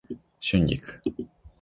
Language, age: Japanese, under 19